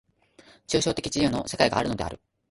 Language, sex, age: Japanese, male, 19-29